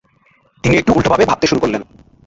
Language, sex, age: Bengali, male, 19-29